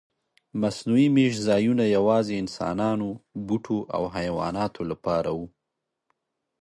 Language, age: Pashto, 30-39